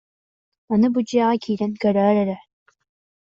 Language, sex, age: Yakut, female, under 19